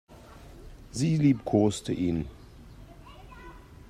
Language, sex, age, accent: German, male, 40-49, Deutschland Deutsch